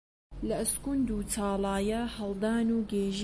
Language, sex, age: Central Kurdish, female, 19-29